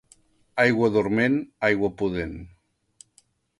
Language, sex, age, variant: Catalan, male, 50-59, Central